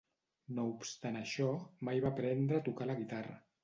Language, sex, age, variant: Catalan, male, 50-59, Central